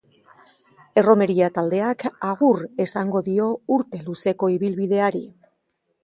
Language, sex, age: Basque, female, 50-59